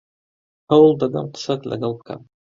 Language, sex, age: Central Kurdish, male, 19-29